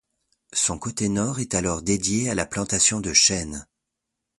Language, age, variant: French, 30-39, Français de métropole